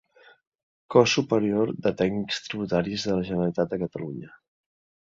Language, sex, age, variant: Catalan, male, 30-39, Central